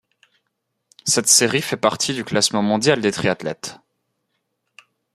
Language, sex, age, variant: French, male, 19-29, Français de métropole